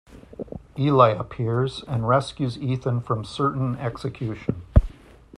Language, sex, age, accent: English, male, 50-59, United States English